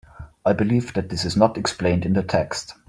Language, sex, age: English, male, 19-29